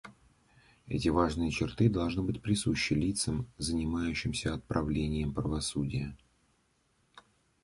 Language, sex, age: Russian, male, 30-39